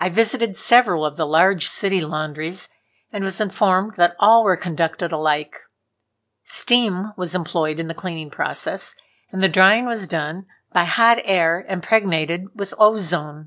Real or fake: real